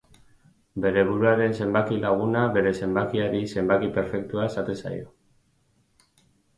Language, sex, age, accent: Basque, male, 40-49, Mendebalekoa (Araba, Bizkaia, Gipuzkoako mendebaleko herri batzuk)